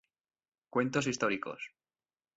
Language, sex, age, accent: Spanish, male, 19-29, España: Norte peninsular (Asturias, Castilla y León, Cantabria, País Vasco, Navarra, Aragón, La Rioja, Guadalajara, Cuenca)